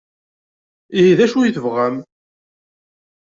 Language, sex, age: Kabyle, male, 40-49